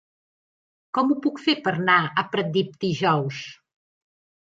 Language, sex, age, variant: Catalan, female, 50-59, Central